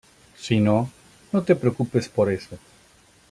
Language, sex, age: Spanish, male, 50-59